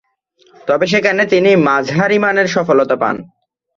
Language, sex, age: Bengali, male, 19-29